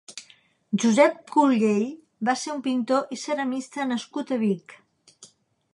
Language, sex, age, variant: Catalan, female, 60-69, Central